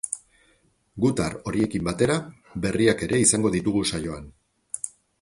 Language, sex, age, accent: Basque, male, 50-59, Mendebalekoa (Araba, Bizkaia, Gipuzkoako mendebaleko herri batzuk)